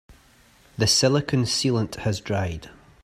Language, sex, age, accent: English, male, 30-39, Scottish English